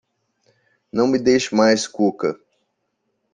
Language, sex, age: Portuguese, male, 40-49